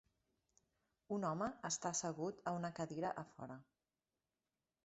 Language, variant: Catalan, Central